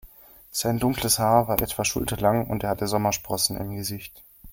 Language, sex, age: German, male, 19-29